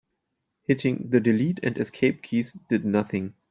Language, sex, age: English, male, 30-39